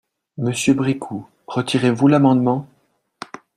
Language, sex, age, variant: French, male, 40-49, Français de métropole